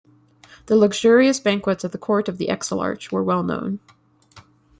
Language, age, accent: English, 19-29, Canadian English